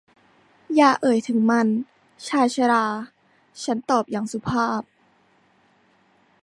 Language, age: Thai, under 19